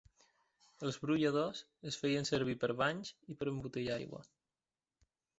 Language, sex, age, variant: Catalan, male, 19-29, Central